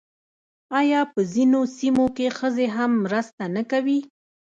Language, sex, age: Pashto, female, 30-39